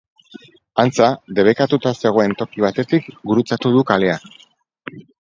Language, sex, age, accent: Basque, male, 40-49, Erdialdekoa edo Nafarra (Gipuzkoa, Nafarroa)